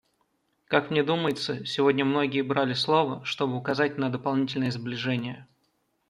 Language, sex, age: Russian, male, 19-29